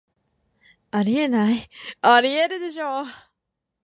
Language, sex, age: Japanese, female, 19-29